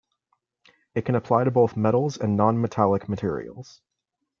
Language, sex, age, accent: English, male, under 19, United States English